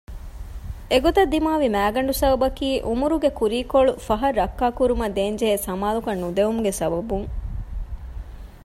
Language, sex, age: Divehi, female, 30-39